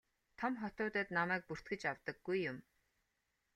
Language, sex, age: Mongolian, female, 30-39